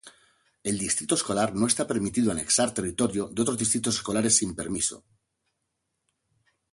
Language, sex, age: Spanish, male, 50-59